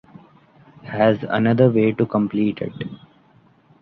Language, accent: English, India and South Asia (India, Pakistan, Sri Lanka)